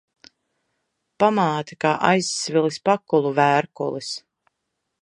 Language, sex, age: Latvian, female, 40-49